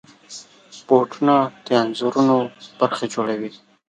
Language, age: Pashto, 19-29